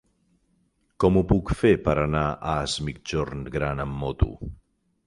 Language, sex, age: Catalan, male, 40-49